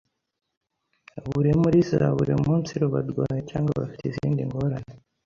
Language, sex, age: Kinyarwanda, male, under 19